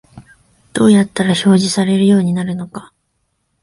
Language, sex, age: Japanese, female, 19-29